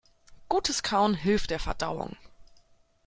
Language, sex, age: German, female, 19-29